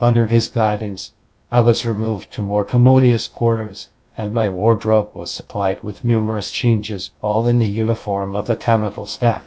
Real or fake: fake